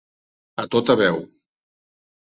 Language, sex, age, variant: Catalan, male, 60-69, Central